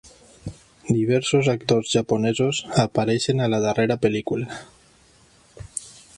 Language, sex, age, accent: Catalan, male, 40-49, valencià